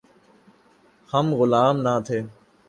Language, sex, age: Urdu, male, 19-29